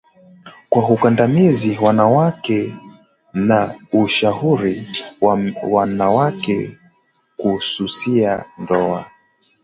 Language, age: Swahili, 19-29